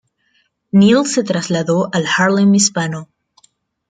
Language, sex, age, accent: Spanish, female, 19-29, México